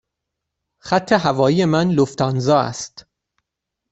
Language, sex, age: Persian, male, 19-29